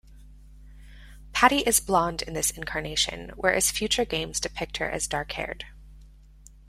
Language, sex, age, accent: English, female, 30-39, United States English